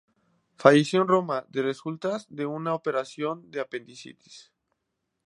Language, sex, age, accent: Spanish, male, 19-29, México